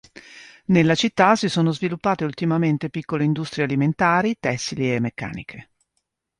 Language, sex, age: Italian, female, 50-59